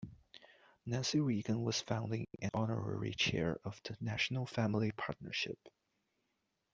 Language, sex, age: English, male, 19-29